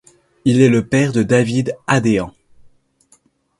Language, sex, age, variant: French, male, under 19, Français de métropole